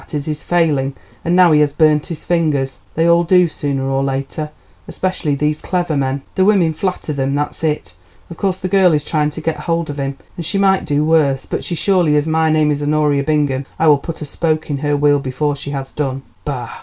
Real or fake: real